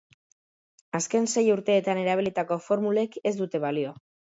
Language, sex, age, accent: Basque, male, under 19, Mendebalekoa (Araba, Bizkaia, Gipuzkoako mendebaleko herri batzuk)